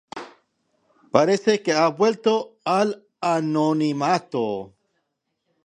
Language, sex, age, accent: Spanish, male, 40-49, Andino-Pacífico: Colombia, Perú, Ecuador, oeste de Bolivia y Venezuela andina